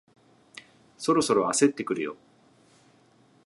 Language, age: Japanese, 40-49